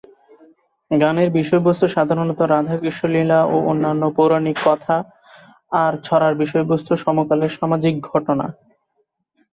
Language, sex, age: Bengali, male, 19-29